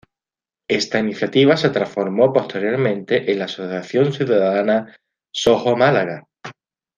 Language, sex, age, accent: Spanish, male, 40-49, España: Sur peninsular (Andalucia, Extremadura, Murcia)